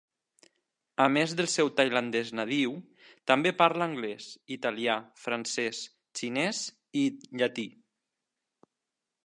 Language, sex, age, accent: Catalan, male, 30-39, valencià